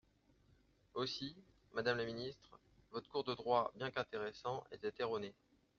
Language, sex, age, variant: French, male, 30-39, Français de métropole